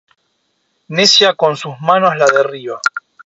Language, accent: Spanish, Rioplatense: Argentina, Uruguay, este de Bolivia, Paraguay